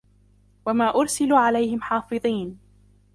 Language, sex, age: Arabic, female, under 19